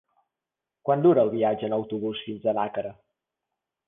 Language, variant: Catalan, Septentrional